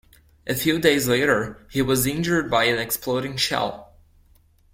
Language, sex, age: English, male, under 19